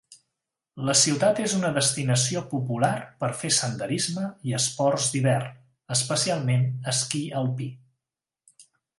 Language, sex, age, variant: Catalan, male, 40-49, Central